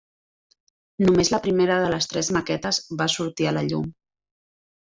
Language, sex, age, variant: Catalan, female, 30-39, Central